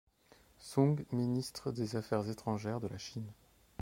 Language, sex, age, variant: French, male, under 19, Français de métropole